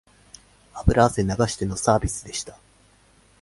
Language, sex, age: Japanese, male, 19-29